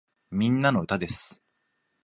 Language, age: Japanese, 19-29